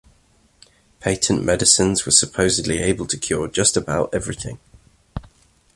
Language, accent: English, England English